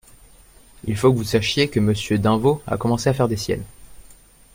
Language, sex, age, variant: French, male, 19-29, Français de métropole